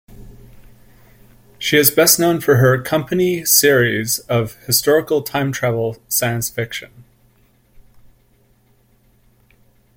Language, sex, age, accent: English, male, 30-39, United States English